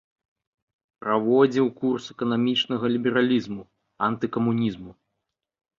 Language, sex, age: Belarusian, male, 30-39